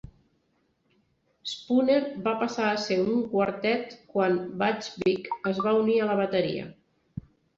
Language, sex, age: Catalan, female, 40-49